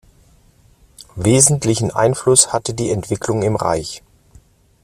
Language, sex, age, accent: German, male, 40-49, Deutschland Deutsch